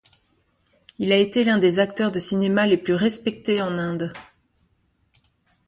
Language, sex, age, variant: French, female, 40-49, Français de métropole